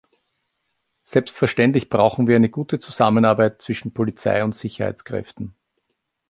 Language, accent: German, Österreichisches Deutsch